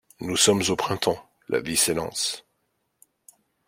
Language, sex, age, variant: French, male, 40-49, Français de métropole